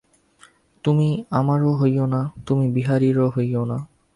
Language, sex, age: Bengali, male, 19-29